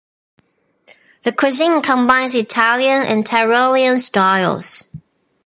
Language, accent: English, United States English